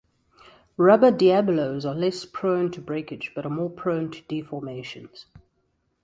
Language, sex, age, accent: English, female, 30-39, Southern African (South Africa, Zimbabwe, Namibia)